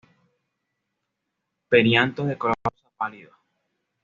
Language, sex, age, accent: Spanish, male, 19-29, Caribe: Cuba, Venezuela, Puerto Rico, República Dominicana, Panamá, Colombia caribeña, México caribeño, Costa del golfo de México